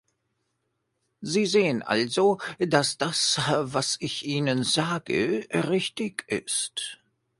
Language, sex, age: German, male, 40-49